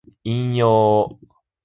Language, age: Japanese, 19-29